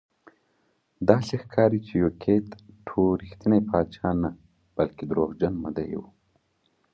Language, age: Pashto, 19-29